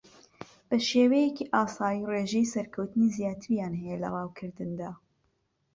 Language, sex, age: Central Kurdish, female, 19-29